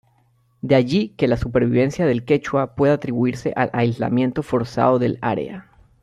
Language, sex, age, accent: Spanish, male, 30-39, América central